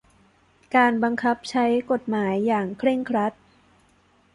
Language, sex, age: Thai, female, 19-29